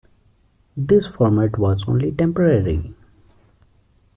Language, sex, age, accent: English, male, 19-29, India and South Asia (India, Pakistan, Sri Lanka)